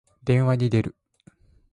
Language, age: Japanese, 19-29